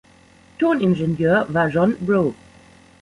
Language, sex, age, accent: German, female, 40-49, Deutschland Deutsch